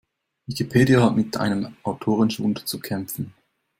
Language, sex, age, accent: German, male, 19-29, Schweizerdeutsch